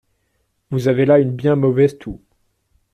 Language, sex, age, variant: French, male, 19-29, Français de métropole